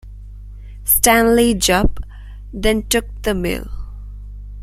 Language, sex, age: English, female, 19-29